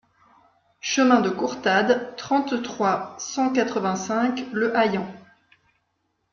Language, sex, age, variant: French, female, 40-49, Français de métropole